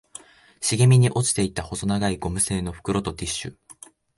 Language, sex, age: Japanese, male, under 19